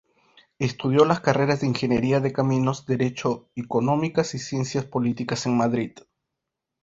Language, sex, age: Spanish, male, 30-39